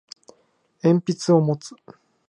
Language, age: Japanese, 19-29